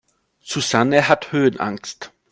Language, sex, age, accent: German, male, 30-39, Österreichisches Deutsch